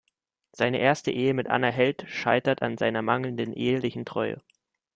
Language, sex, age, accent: German, male, 19-29, Deutschland Deutsch